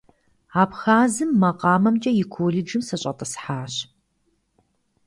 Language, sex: Kabardian, female